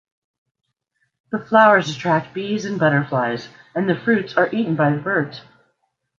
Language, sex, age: English, female, 50-59